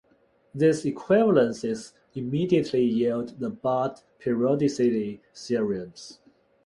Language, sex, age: English, male, 30-39